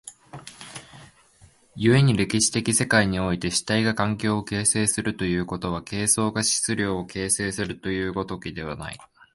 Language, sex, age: Japanese, male, 19-29